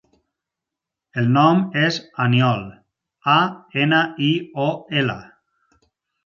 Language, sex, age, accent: Catalan, male, 30-39, valencià